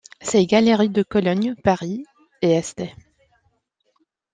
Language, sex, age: French, female, 19-29